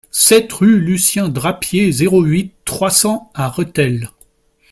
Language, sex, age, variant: French, male, 40-49, Français de métropole